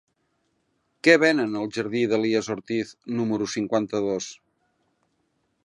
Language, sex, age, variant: Catalan, male, 50-59, Central